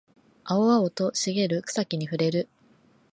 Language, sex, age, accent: Japanese, female, 19-29, 標準語